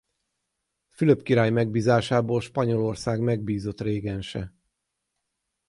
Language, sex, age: Hungarian, male, 40-49